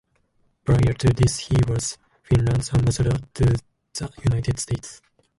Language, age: English, 19-29